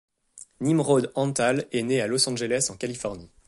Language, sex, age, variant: French, male, 19-29, Français de métropole